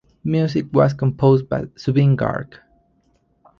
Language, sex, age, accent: English, male, under 19, United States English